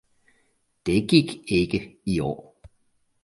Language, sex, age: Danish, male, 40-49